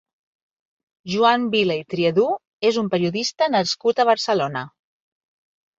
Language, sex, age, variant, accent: Catalan, female, 40-49, Central, central